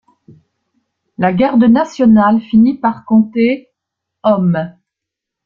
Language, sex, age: French, female, 70-79